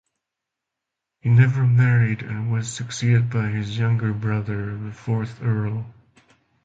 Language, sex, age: English, male, 40-49